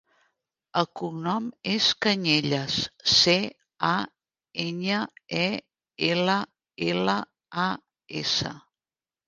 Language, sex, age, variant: Catalan, female, 50-59, Central